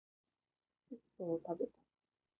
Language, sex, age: Japanese, female, 19-29